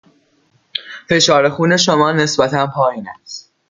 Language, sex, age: Persian, male, under 19